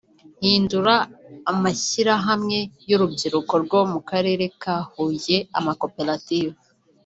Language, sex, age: Kinyarwanda, female, under 19